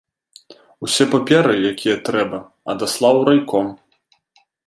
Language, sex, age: Belarusian, male, 19-29